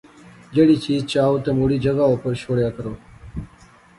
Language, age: Pahari-Potwari, 30-39